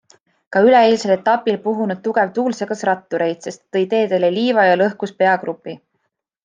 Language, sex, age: Estonian, female, 19-29